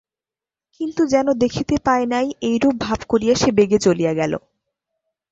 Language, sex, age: Bengali, female, 19-29